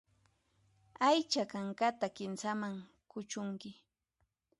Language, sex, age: Puno Quechua, female, 30-39